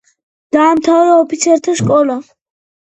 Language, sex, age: Georgian, female, 19-29